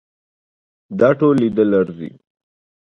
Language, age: Pashto, 19-29